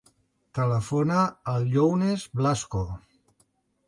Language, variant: Catalan, Central